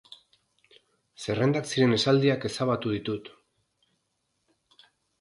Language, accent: Basque, Mendebalekoa (Araba, Bizkaia, Gipuzkoako mendebaleko herri batzuk)